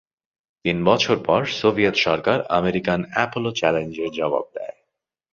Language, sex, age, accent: Bengali, male, 30-39, চলিত